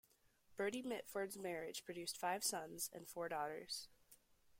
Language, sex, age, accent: English, female, under 19, United States English